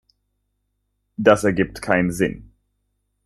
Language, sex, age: German, male, 19-29